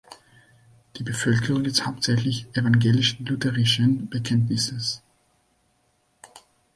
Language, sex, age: German, male, 30-39